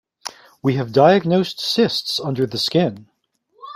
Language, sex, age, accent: English, male, 40-49, United States English